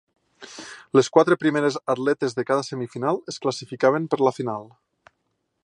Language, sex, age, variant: Catalan, male, 30-39, Septentrional